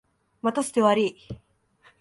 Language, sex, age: Japanese, female, 19-29